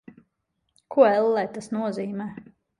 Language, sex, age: Latvian, female, 40-49